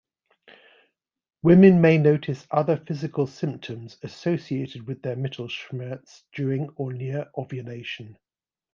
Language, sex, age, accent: English, male, 50-59, England English